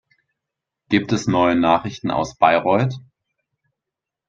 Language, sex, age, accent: German, male, 19-29, Deutschland Deutsch